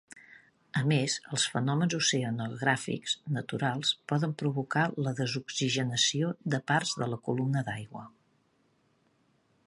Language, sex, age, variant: Catalan, female, 40-49, Central